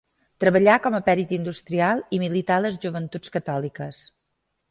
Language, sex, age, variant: Catalan, female, 40-49, Balear